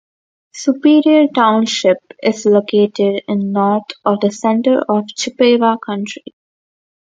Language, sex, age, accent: English, female, under 19, India and South Asia (India, Pakistan, Sri Lanka)